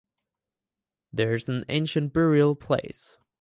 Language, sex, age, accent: English, male, 19-29, United States English